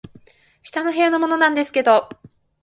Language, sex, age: Japanese, female, 19-29